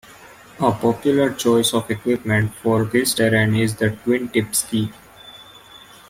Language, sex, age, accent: English, male, 19-29, India and South Asia (India, Pakistan, Sri Lanka)